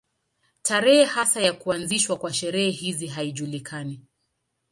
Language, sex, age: Swahili, female, 30-39